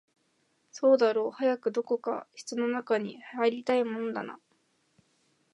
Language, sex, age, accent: Japanese, female, 19-29, 標準語